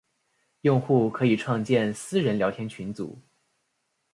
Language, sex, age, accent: Chinese, male, 19-29, 出生地：湖北省